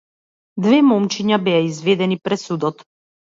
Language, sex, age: Macedonian, female, 30-39